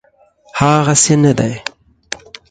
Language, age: Pashto, 30-39